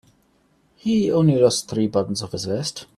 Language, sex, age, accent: English, male, 30-39, England English